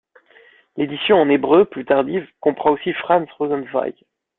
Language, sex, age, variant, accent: French, male, 19-29, Français d'Europe, Français de Belgique